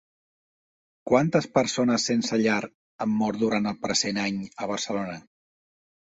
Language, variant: Catalan, Central